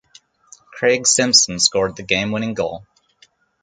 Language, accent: English, United States English